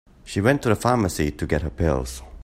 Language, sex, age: English, male, 19-29